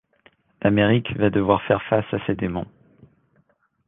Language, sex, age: French, male, 30-39